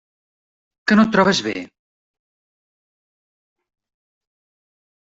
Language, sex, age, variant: Catalan, male, 50-59, Central